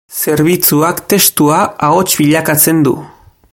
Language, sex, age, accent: Basque, male, 30-39, Erdialdekoa edo Nafarra (Gipuzkoa, Nafarroa)